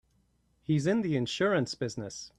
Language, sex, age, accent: English, male, 30-39, Canadian English